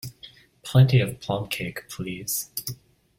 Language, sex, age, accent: English, male, 19-29, United States English